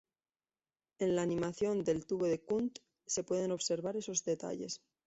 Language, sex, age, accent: Spanish, female, 19-29, España: Centro-Sur peninsular (Madrid, Toledo, Castilla-La Mancha)